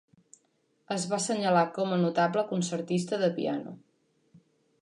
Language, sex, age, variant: Catalan, female, under 19, Central